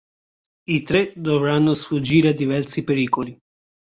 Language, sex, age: Italian, male, 19-29